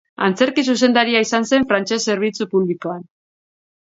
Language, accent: Basque, Mendebalekoa (Araba, Bizkaia, Gipuzkoako mendebaleko herri batzuk)